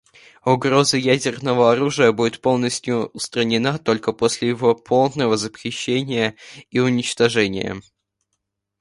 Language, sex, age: Russian, male, under 19